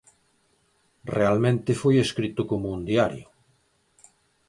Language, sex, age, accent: Galician, male, 50-59, Oriental (común en zona oriental)